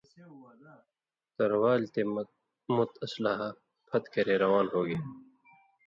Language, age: Indus Kohistani, 19-29